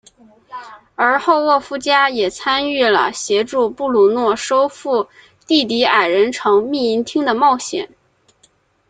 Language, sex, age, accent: Chinese, female, 19-29, 出生地：河南省